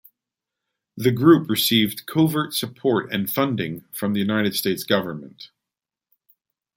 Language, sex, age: English, male, 50-59